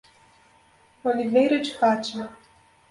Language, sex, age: Portuguese, female, 30-39